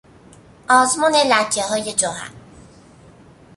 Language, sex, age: Persian, female, under 19